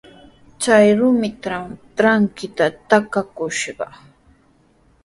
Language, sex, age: Sihuas Ancash Quechua, female, 19-29